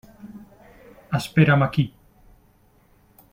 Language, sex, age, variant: Catalan, male, 40-49, Central